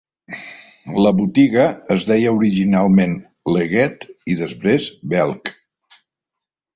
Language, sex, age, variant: Catalan, male, 70-79, Central